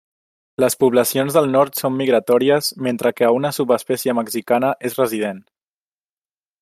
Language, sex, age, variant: Catalan, male, under 19, Central